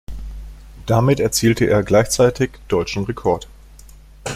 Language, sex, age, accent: German, male, 40-49, Deutschland Deutsch